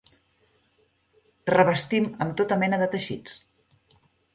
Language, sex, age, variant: Catalan, female, 40-49, Central